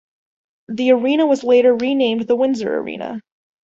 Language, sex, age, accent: English, female, 19-29, United States English